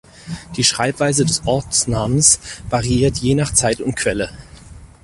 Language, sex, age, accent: German, male, 30-39, Deutschland Deutsch